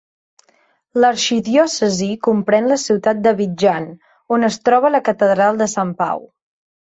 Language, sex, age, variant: Catalan, female, 19-29, Central